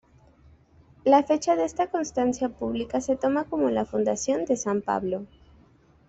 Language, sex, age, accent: Spanish, female, 19-29, México